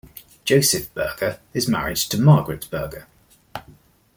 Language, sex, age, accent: English, male, 40-49, England English